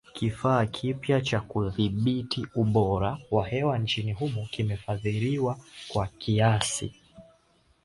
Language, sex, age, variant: Swahili, male, 19-29, Kiswahili cha Bara ya Tanzania